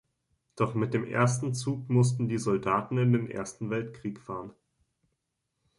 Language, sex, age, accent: German, male, 19-29, Deutschland Deutsch